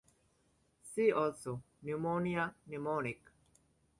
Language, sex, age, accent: English, male, 19-29, England English